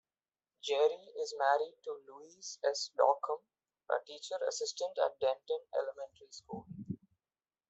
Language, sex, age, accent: English, male, under 19, India and South Asia (India, Pakistan, Sri Lanka)